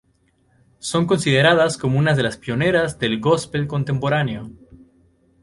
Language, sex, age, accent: Spanish, male, 19-29, México